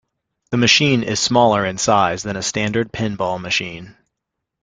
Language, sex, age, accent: English, male, 30-39, United States English